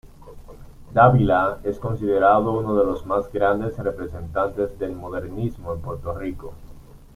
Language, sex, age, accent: Spanish, male, 19-29, Caribe: Cuba, Venezuela, Puerto Rico, República Dominicana, Panamá, Colombia caribeña, México caribeño, Costa del golfo de México